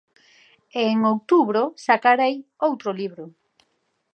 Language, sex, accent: Galician, female, Normativo (estándar)